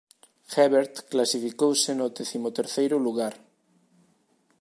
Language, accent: Galician, Oriental (común en zona oriental)